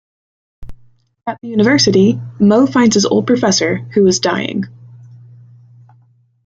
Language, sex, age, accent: English, female, 19-29, United States English